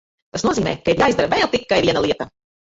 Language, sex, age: Latvian, female, 40-49